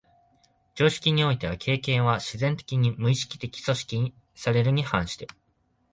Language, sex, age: Japanese, male, 19-29